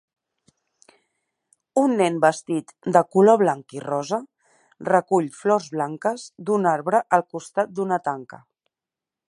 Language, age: Catalan, 30-39